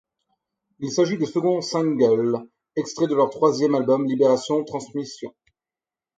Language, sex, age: French, male, 30-39